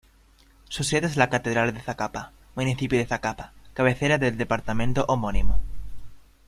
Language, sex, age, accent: Spanish, male, 19-29, España: Centro-Sur peninsular (Madrid, Toledo, Castilla-La Mancha)